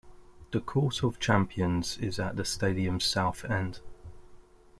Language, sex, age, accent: English, male, 30-39, England English